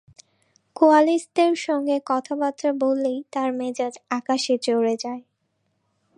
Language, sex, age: Bengali, female, 19-29